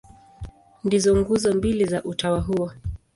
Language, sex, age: Swahili, female, 19-29